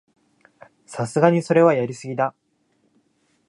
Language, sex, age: Japanese, male, 19-29